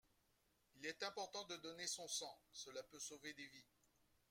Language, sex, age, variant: French, male, 50-59, Français de métropole